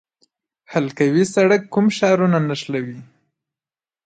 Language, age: Pashto, 19-29